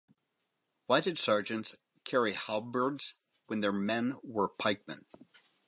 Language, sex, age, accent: English, male, 50-59, United States English